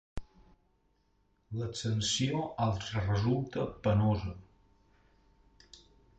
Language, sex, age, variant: Catalan, male, 50-59, Balear